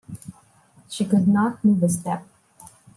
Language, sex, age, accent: English, female, 19-29, Filipino